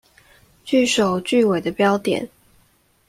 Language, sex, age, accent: Chinese, female, 19-29, 出生地：宜蘭縣